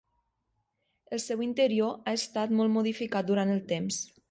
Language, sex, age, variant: Catalan, female, 30-39, Nord-Occidental